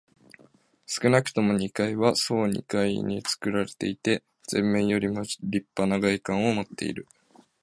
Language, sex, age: Japanese, male, 19-29